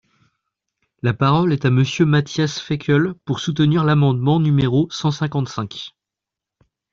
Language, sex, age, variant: French, male, 30-39, Français de métropole